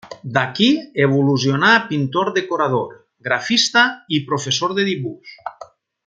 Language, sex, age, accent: Catalan, male, 40-49, valencià